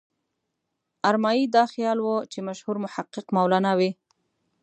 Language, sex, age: Pashto, female, 19-29